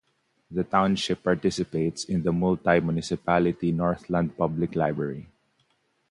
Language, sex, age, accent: English, male, 19-29, Filipino